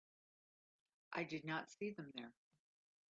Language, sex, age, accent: English, female, 50-59, United States English